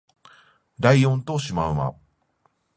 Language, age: Japanese, 50-59